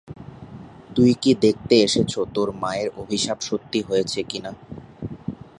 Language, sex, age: Bengali, male, 19-29